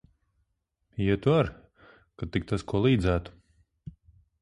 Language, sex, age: Latvian, male, 40-49